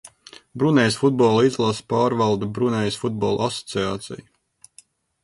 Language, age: Latvian, 40-49